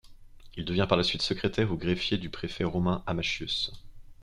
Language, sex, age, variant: French, male, 19-29, Français de métropole